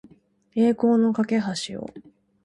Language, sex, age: Japanese, female, 19-29